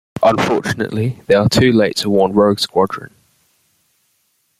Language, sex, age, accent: English, male, under 19, England English